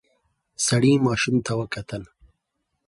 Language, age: Pashto, 30-39